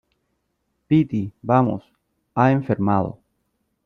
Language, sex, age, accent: Spanish, male, 30-39, Chileno: Chile, Cuyo